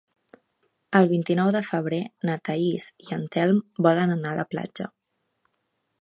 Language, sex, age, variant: Catalan, female, 19-29, Central